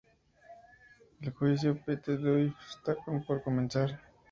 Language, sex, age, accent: Spanish, male, 19-29, México